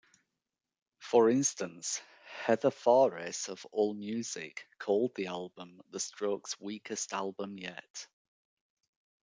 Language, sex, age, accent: English, male, 40-49, England English